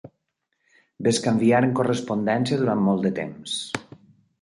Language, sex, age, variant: Catalan, male, 40-49, Balear